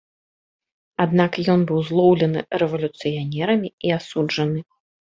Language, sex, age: Belarusian, female, 30-39